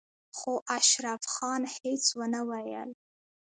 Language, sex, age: Pashto, female, 19-29